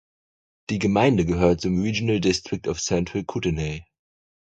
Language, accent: German, Deutschland Deutsch